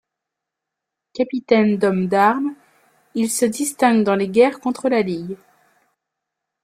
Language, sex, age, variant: French, female, 30-39, Français de métropole